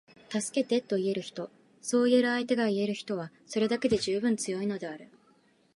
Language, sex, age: Japanese, female, 19-29